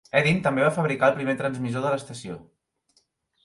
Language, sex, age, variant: Catalan, male, 30-39, Central